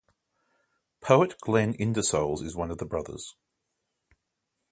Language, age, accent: English, 40-49, Australian English